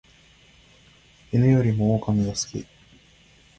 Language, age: Japanese, 19-29